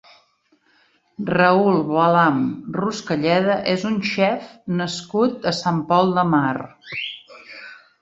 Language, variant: Catalan, Central